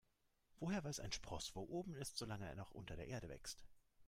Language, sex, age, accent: German, male, 30-39, Deutschland Deutsch